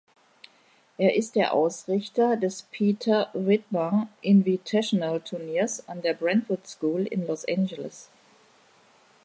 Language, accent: German, Deutschland Deutsch